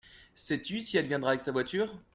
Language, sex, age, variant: French, male, 19-29, Français de métropole